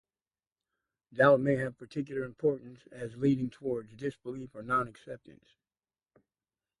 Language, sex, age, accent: English, male, 60-69, United States English